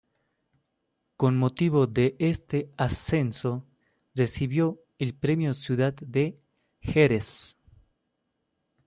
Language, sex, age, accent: Spanish, male, 19-29, Andino-Pacífico: Colombia, Perú, Ecuador, oeste de Bolivia y Venezuela andina